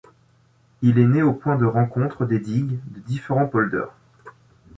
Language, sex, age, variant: French, male, 19-29, Français de métropole